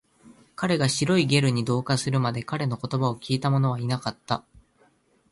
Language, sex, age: Japanese, male, 19-29